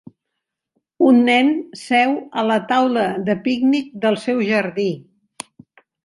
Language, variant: Catalan, Central